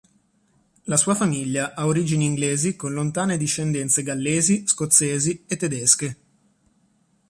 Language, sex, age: Italian, male, 30-39